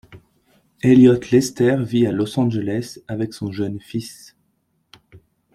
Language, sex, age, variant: French, male, 19-29, Français de métropole